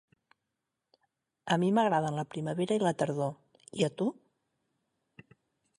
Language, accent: Catalan, central; nord-occidental